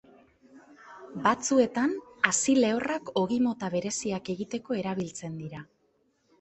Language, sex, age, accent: Basque, female, 19-29, Mendebalekoa (Araba, Bizkaia, Gipuzkoako mendebaleko herri batzuk)